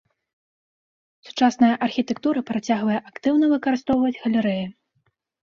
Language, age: Belarusian, 19-29